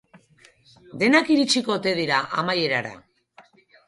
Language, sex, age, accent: Basque, female, 40-49, Erdialdekoa edo Nafarra (Gipuzkoa, Nafarroa)